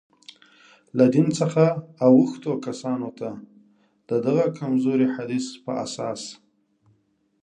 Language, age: Pashto, 30-39